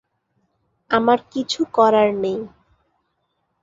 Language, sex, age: Bengali, female, 19-29